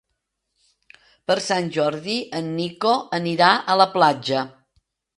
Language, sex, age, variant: Catalan, female, 60-69, Central